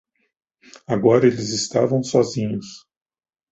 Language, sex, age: Portuguese, male, 50-59